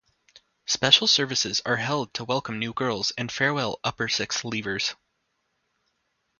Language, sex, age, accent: English, male, under 19, United States English